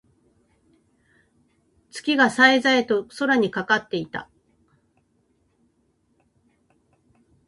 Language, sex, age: Japanese, female, 50-59